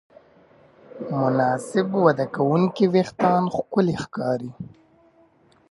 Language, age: Pashto, 19-29